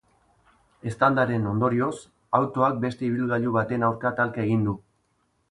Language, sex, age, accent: Basque, male, 40-49, Erdialdekoa edo Nafarra (Gipuzkoa, Nafarroa)